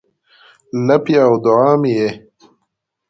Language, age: Pashto, 19-29